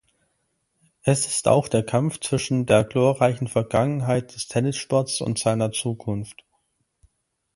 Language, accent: German, Deutschland Deutsch